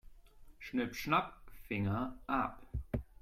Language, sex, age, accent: German, male, 30-39, Deutschland Deutsch